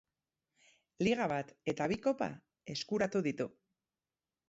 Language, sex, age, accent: Basque, female, 30-39, Erdialdekoa edo Nafarra (Gipuzkoa, Nafarroa)